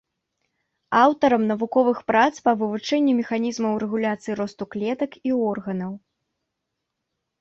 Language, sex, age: Belarusian, female, 19-29